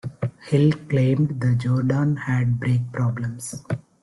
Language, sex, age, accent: English, male, 50-59, India and South Asia (India, Pakistan, Sri Lanka)